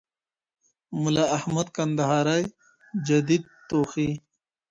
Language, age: Pashto, 19-29